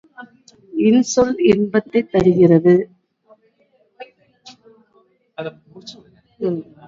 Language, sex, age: Tamil, female, 40-49